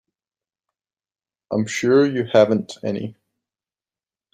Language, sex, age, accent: English, male, 19-29, United States English